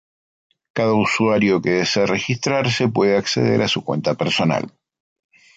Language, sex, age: Spanish, male, 50-59